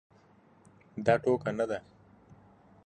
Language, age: Pashto, 30-39